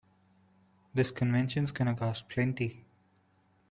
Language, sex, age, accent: English, male, 19-29, India and South Asia (India, Pakistan, Sri Lanka)